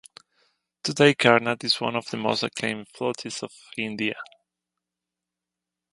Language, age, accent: English, 40-49, United States English